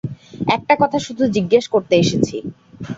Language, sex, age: Bengali, female, 19-29